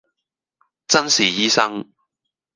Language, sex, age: Cantonese, male, 30-39